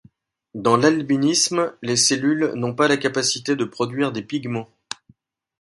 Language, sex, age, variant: French, male, 50-59, Français de métropole